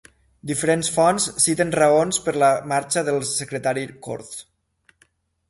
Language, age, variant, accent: Catalan, 30-39, Tortosí, valencià